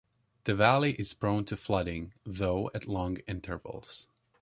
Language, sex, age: English, male, 19-29